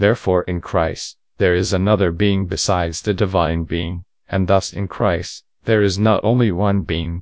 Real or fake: fake